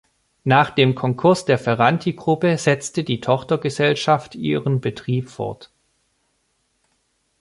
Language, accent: German, Deutschland Deutsch